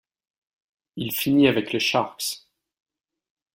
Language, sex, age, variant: French, male, 19-29, Français de métropole